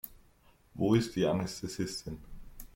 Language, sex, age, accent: German, male, 19-29, Österreichisches Deutsch